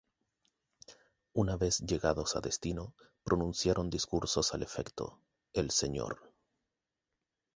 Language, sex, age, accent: Spanish, male, 19-29, Chileno: Chile, Cuyo